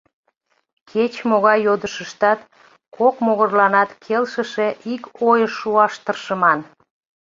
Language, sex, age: Mari, female, 40-49